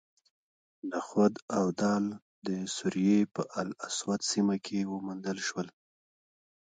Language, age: Pashto, 30-39